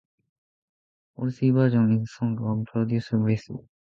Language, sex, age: English, male, 19-29